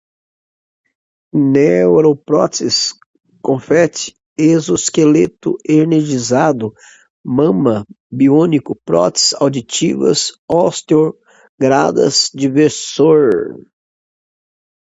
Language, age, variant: Portuguese, 40-49, Portuguese (Brasil)